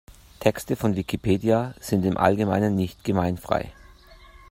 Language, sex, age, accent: German, male, 40-49, Deutschland Deutsch